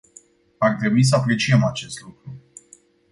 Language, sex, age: Romanian, male, 19-29